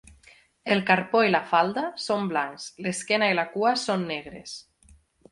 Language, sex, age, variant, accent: Catalan, female, 19-29, Nord-Occidental, Lleidatà